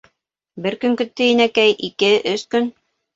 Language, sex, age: Bashkir, female, 40-49